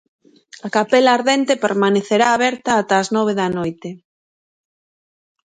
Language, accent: Galician, Oriental (común en zona oriental)